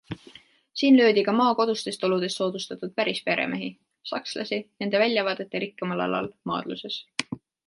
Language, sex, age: Estonian, female, 19-29